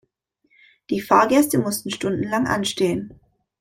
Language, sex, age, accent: German, female, 19-29, Deutschland Deutsch